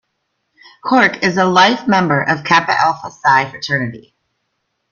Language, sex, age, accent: English, female, 40-49, United States English